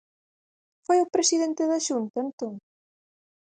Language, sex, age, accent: Galician, female, 19-29, Central (gheada)